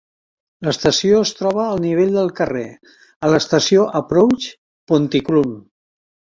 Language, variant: Catalan, Central